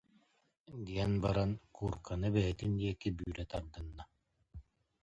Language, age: Yakut, 50-59